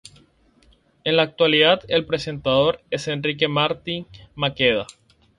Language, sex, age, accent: Spanish, male, 19-29, Caribe: Cuba, Venezuela, Puerto Rico, República Dominicana, Panamá, Colombia caribeña, México caribeño, Costa del golfo de México